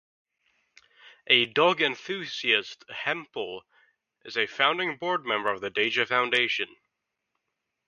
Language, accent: English, United States English